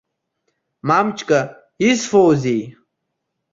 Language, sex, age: Abkhazian, male, under 19